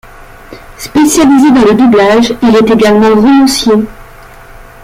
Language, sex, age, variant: French, female, 50-59, Français de métropole